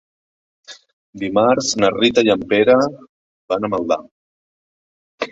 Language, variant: Catalan, Central